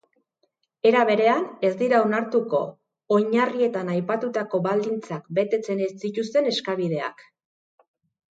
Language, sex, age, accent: Basque, female, 40-49, Erdialdekoa edo Nafarra (Gipuzkoa, Nafarroa)